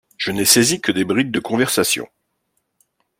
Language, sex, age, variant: French, male, 40-49, Français de métropole